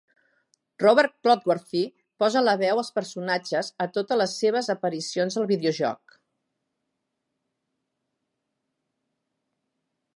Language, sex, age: Catalan, female, 50-59